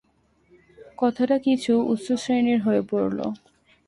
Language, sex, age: Bengali, female, 19-29